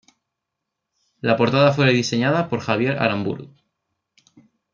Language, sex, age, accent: Spanish, male, 19-29, España: Norte peninsular (Asturias, Castilla y León, Cantabria, País Vasco, Navarra, Aragón, La Rioja, Guadalajara, Cuenca)